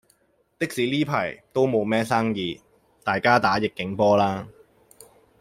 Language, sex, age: Cantonese, male, 30-39